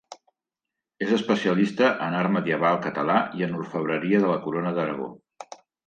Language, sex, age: Catalan, male, 50-59